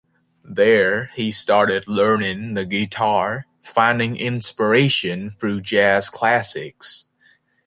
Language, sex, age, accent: English, male, 19-29, United States English